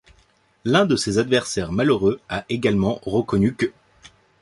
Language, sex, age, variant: French, male, 19-29, Français de métropole